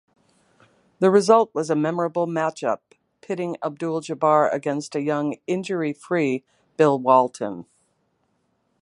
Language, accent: English, United States English